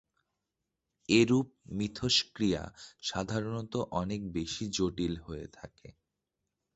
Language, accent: Bengali, প্রমিত